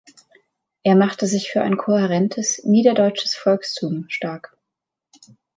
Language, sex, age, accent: German, female, 19-29, Deutschland Deutsch